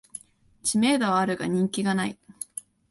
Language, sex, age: Japanese, female, under 19